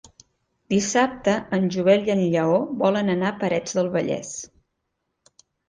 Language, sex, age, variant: Catalan, female, 50-59, Central